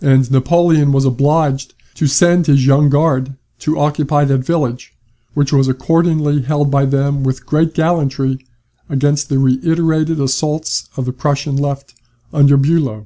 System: none